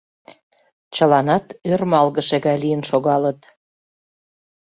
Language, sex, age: Mari, female, 40-49